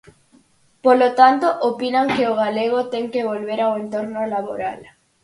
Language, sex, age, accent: Galician, female, under 19, Normativo (estándar)